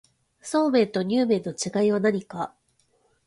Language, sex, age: Japanese, female, 30-39